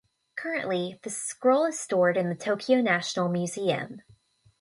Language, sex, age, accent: English, female, under 19, United States English